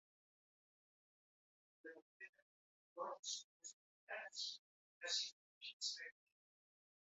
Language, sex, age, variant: Catalan, male, 50-59, Central